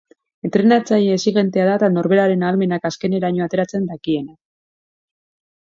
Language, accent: Basque, Mendebalekoa (Araba, Bizkaia, Gipuzkoako mendebaleko herri batzuk)